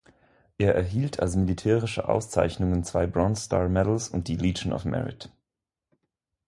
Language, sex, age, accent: German, male, 19-29, Schweizerdeutsch